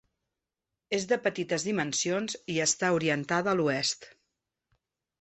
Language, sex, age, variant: Catalan, female, 50-59, Central